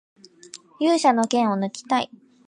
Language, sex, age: Japanese, female, 19-29